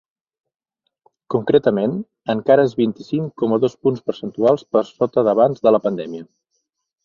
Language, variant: Catalan, Central